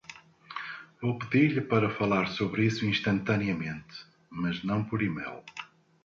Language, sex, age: Portuguese, male, 50-59